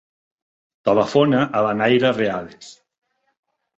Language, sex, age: Catalan, male, 50-59